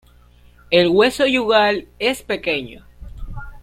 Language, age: Spanish, under 19